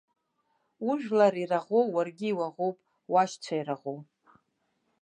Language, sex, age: Abkhazian, female, 40-49